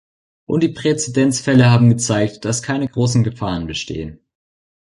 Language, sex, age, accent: German, male, under 19, Deutschland Deutsch